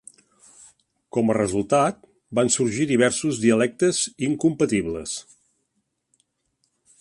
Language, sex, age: Catalan, male, 60-69